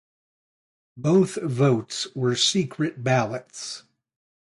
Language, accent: English, United States English